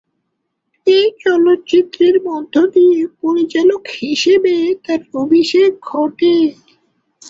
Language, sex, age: Bengali, male, 19-29